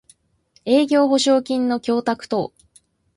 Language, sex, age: Japanese, female, 19-29